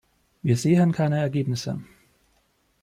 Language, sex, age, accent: German, male, 30-39, Österreichisches Deutsch